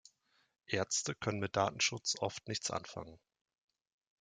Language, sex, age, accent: German, male, 30-39, Deutschland Deutsch